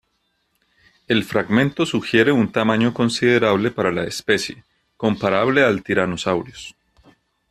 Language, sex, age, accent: Spanish, male, 40-49, Andino-Pacífico: Colombia, Perú, Ecuador, oeste de Bolivia y Venezuela andina